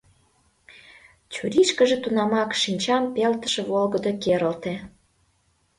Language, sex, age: Mari, female, under 19